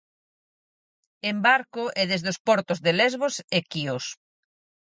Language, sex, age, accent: Galician, female, 40-49, Atlántico (seseo e gheada)